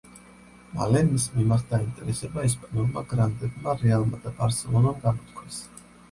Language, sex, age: Georgian, male, 30-39